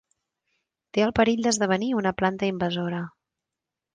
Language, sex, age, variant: Catalan, female, 40-49, Central